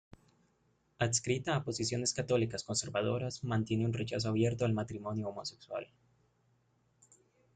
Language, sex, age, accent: Spanish, male, 19-29, América central